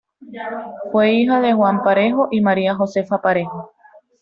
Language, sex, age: Spanish, female, 19-29